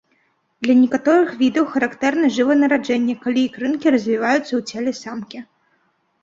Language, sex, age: Belarusian, female, under 19